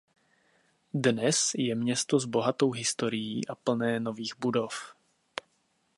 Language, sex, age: Czech, male, 30-39